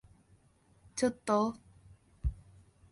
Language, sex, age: Japanese, female, 19-29